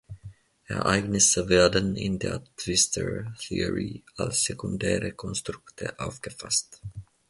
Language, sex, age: German, male, 30-39